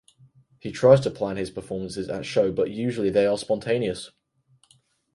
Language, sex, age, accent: English, male, under 19, England English